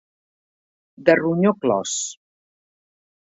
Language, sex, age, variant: Catalan, female, 40-49, Central